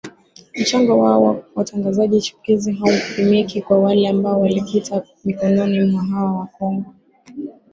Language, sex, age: Swahili, female, 19-29